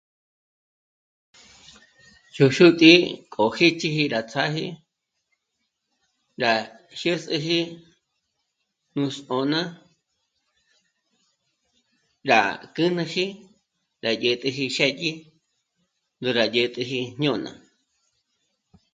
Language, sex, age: Michoacán Mazahua, female, 50-59